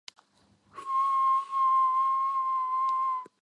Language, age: English, 19-29